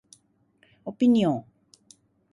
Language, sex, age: Japanese, female, 50-59